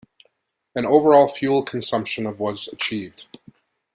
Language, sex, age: English, male, 40-49